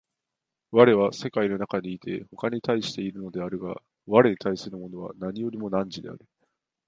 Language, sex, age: Japanese, male, 19-29